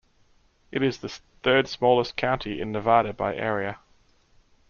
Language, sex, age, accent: English, male, 40-49, Australian English